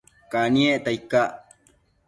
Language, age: Matsés, 19-29